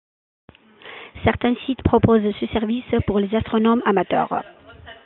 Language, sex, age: French, female, 40-49